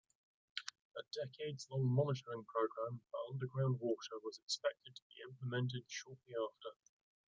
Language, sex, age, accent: English, male, 30-39, England English